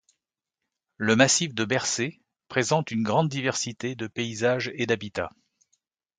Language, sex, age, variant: French, male, 50-59, Français de métropole